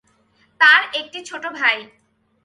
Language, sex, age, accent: Bengali, female, 19-29, Bangla